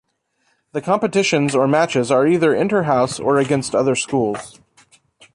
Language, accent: English, United States English